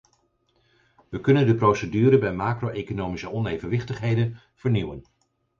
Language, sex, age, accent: Dutch, male, 50-59, Nederlands Nederlands